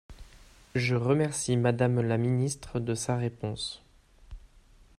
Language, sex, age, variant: French, male, 19-29, Français de métropole